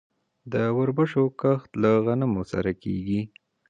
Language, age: Pashto, 19-29